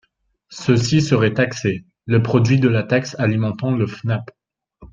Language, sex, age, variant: French, male, 19-29, Français de métropole